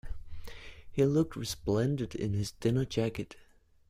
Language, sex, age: English, male, 19-29